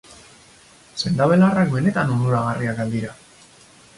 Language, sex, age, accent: Basque, male, 30-39, Mendebalekoa (Araba, Bizkaia, Gipuzkoako mendebaleko herri batzuk)